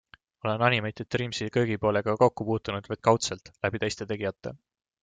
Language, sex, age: Estonian, male, 19-29